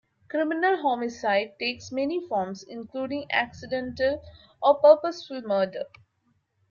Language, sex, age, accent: English, female, 30-39, India and South Asia (India, Pakistan, Sri Lanka)